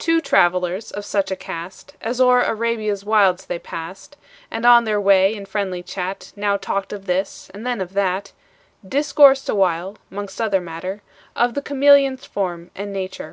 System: none